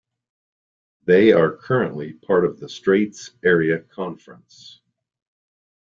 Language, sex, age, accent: English, male, 40-49, United States English